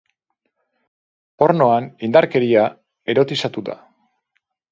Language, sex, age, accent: Basque, male, 40-49, Mendebalekoa (Araba, Bizkaia, Gipuzkoako mendebaleko herri batzuk)